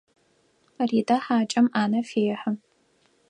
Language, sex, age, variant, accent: Adyghe, female, 19-29, Адыгабзэ (Кирил, пстэумэ зэдыряе), Бжъэдыгъу (Bjeduğ)